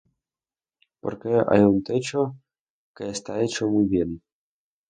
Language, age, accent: Spanish, under 19, España: Norte peninsular (Asturias, Castilla y León, Cantabria, País Vasco, Navarra, Aragón, La Rioja, Guadalajara, Cuenca)